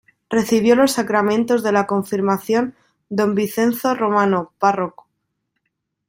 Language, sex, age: Spanish, female, 19-29